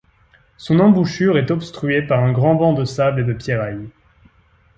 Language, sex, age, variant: French, male, 19-29, Français de métropole